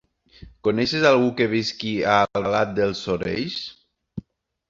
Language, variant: Catalan, Septentrional